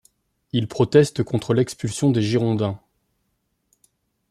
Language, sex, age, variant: French, male, 30-39, Français de métropole